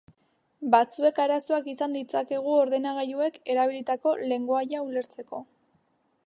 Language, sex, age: Basque, female, 19-29